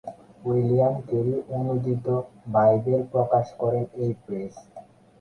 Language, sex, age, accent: Bengali, male, 19-29, Bengali; Bangla